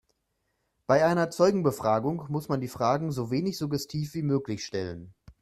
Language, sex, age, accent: German, male, 30-39, Deutschland Deutsch